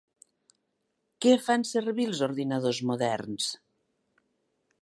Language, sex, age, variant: Catalan, female, 60-69, Nord-Occidental